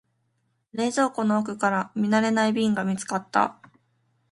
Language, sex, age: Japanese, female, 19-29